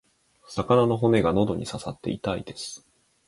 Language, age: Japanese, 30-39